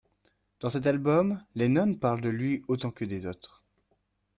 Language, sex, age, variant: French, male, under 19, Français de métropole